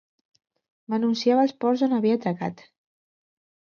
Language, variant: Catalan, Central